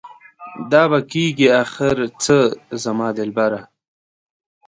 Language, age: Pashto, 19-29